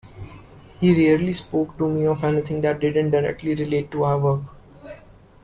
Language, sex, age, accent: English, male, 19-29, India and South Asia (India, Pakistan, Sri Lanka)